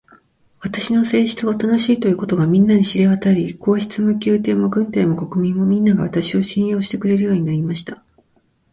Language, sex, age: Japanese, female, 40-49